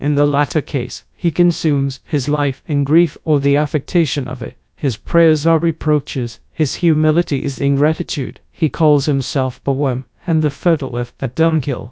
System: TTS, GradTTS